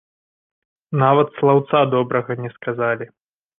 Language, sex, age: Belarusian, male, 30-39